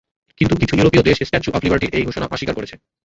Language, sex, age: Bengali, male, 19-29